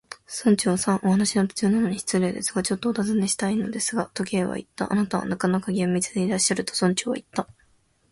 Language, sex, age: Japanese, female, under 19